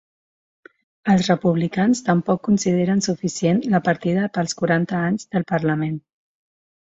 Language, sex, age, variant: Catalan, female, 30-39, Central